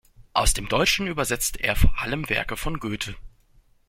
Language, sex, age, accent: German, male, 19-29, Deutschland Deutsch